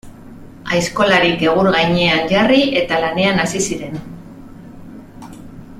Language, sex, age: Basque, female, 40-49